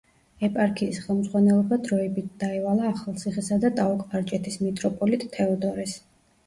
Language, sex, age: Georgian, female, 30-39